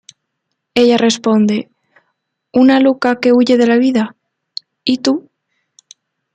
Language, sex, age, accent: Spanish, female, 19-29, España: Sur peninsular (Andalucia, Extremadura, Murcia)